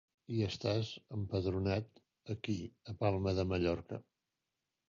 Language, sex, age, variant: Catalan, male, 70-79, Central